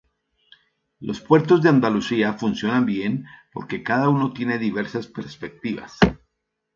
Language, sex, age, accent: Spanish, male, 60-69, Andino-Pacífico: Colombia, Perú, Ecuador, oeste de Bolivia y Venezuela andina